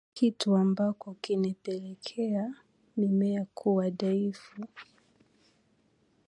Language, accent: English, Southern African (South Africa, Zimbabwe, Namibia)